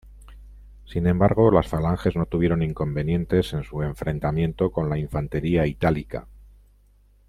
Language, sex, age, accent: Spanish, male, 50-59, España: Norte peninsular (Asturias, Castilla y León, Cantabria, País Vasco, Navarra, Aragón, La Rioja, Guadalajara, Cuenca)